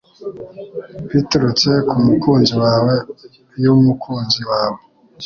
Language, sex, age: Kinyarwanda, male, 19-29